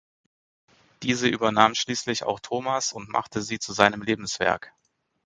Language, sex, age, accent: German, male, 30-39, Deutschland Deutsch